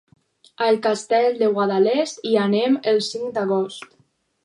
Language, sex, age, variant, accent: Catalan, female, under 19, Alacantí, valencià